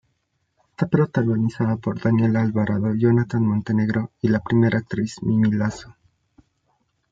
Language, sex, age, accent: Spanish, male, 19-29, Andino-Pacífico: Colombia, Perú, Ecuador, oeste de Bolivia y Venezuela andina